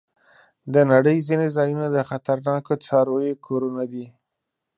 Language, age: Pashto, 19-29